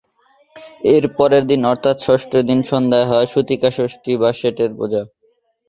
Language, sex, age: Bengali, male, under 19